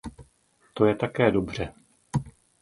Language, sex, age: Czech, male, 50-59